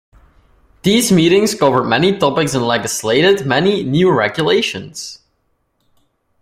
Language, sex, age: English, male, under 19